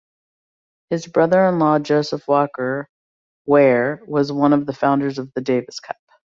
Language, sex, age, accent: English, female, 50-59, United States English